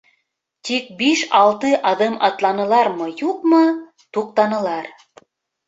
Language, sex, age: Bashkir, female, 30-39